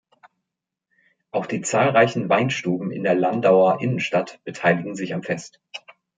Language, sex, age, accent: German, male, 40-49, Deutschland Deutsch